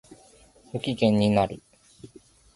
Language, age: Japanese, 19-29